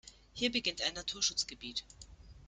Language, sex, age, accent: German, female, 19-29, Deutschland Deutsch